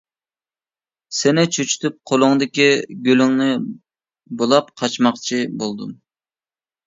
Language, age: Uyghur, 30-39